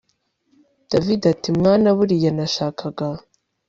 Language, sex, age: Kinyarwanda, female, 19-29